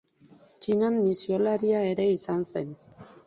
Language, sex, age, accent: Basque, female, 19-29, Mendebalekoa (Araba, Bizkaia, Gipuzkoako mendebaleko herri batzuk)